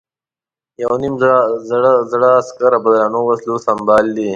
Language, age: Pashto, 19-29